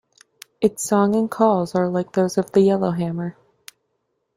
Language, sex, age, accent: English, female, 19-29, United States English